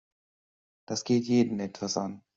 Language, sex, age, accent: German, male, 30-39, Deutschland Deutsch